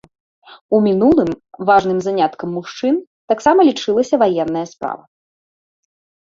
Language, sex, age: Belarusian, female, 19-29